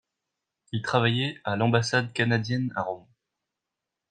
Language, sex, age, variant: French, male, under 19, Français de métropole